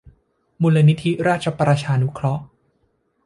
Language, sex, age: Thai, male, 19-29